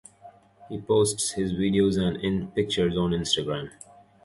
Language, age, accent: English, 19-29, England English